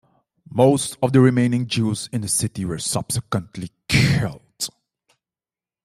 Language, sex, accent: English, male, England English